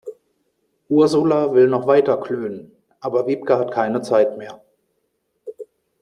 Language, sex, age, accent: German, male, 30-39, Deutschland Deutsch